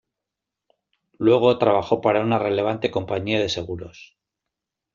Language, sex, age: Spanish, male, 50-59